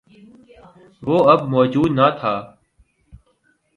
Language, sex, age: Urdu, male, 19-29